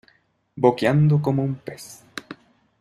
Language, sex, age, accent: Spanish, male, 19-29, Chileno: Chile, Cuyo